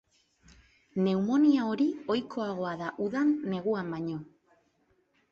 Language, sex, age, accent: Basque, female, 19-29, Mendebalekoa (Araba, Bizkaia, Gipuzkoako mendebaleko herri batzuk)